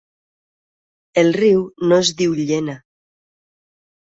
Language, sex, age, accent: Catalan, female, 40-49, valencià